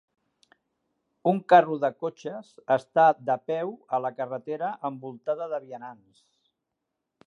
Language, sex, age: Catalan, male, 60-69